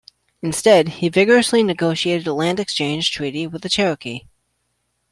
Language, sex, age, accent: English, male, 19-29, United States English